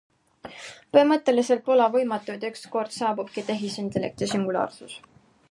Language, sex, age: Estonian, female, 19-29